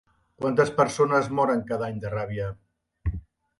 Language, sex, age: Catalan, male, 50-59